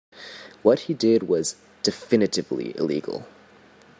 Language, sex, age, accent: English, male, 19-29, United States English